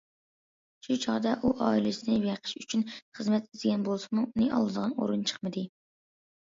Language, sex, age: Uyghur, female, under 19